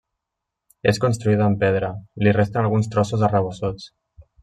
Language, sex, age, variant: Catalan, male, 19-29, Nord-Occidental